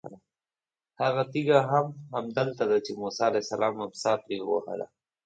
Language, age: Pashto, under 19